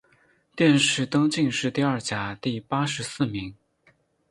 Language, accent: Chinese, 出生地：江西省